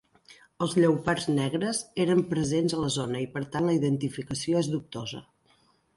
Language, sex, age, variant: Catalan, female, 40-49, Central